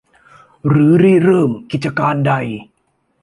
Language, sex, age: Thai, male, 19-29